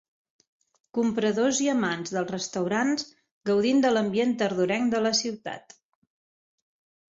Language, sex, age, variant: Catalan, female, 50-59, Central